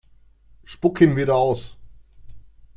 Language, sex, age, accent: German, male, 30-39, Österreichisches Deutsch